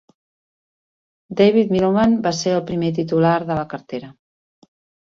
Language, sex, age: Catalan, female, 50-59